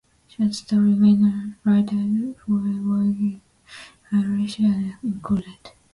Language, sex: English, female